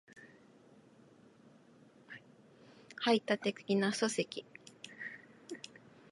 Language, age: Japanese, 30-39